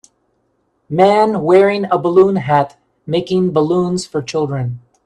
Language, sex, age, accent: English, male, 50-59, United States English